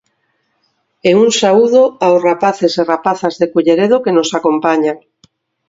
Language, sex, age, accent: Galician, female, 50-59, Oriental (común en zona oriental)